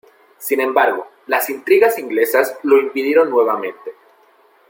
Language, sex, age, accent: Spanish, male, 19-29, México